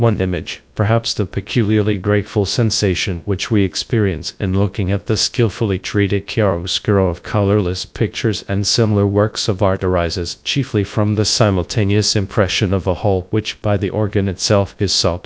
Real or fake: fake